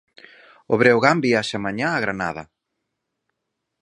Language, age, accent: Galician, 30-39, Normativo (estándar)